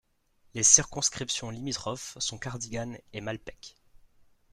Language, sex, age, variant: French, male, 19-29, Français de métropole